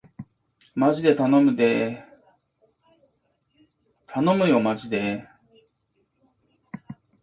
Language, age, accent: Japanese, 50-59, 標準語